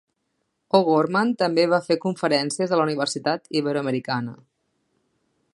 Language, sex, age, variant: Catalan, female, 30-39, Central